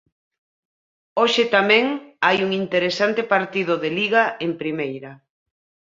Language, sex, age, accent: Galician, female, 40-49, Normativo (estándar)